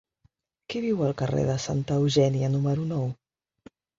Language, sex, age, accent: Catalan, female, 19-29, aprenent (recent, des del castellà)